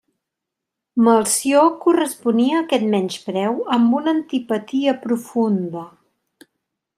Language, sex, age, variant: Catalan, female, 40-49, Central